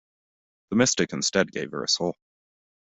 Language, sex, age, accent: English, male, 19-29, United States English